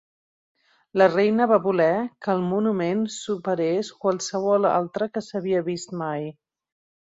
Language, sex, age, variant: Catalan, female, 50-59, Central